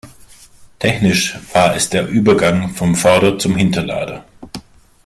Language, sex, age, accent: German, male, 40-49, Deutschland Deutsch